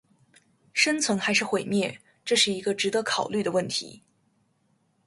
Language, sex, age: Chinese, female, 19-29